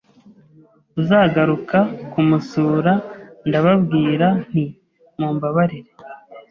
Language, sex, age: Kinyarwanda, male, 30-39